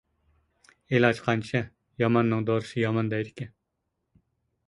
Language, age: Uyghur, 40-49